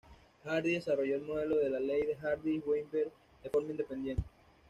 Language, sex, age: Spanish, male, 19-29